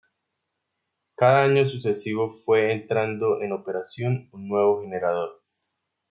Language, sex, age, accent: Spanish, male, 30-39, Andino-Pacífico: Colombia, Perú, Ecuador, oeste de Bolivia y Venezuela andina